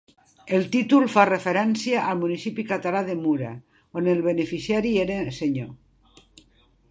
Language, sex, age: Catalan, female, 60-69